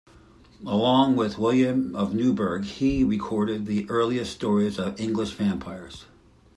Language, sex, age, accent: English, male, 60-69, United States English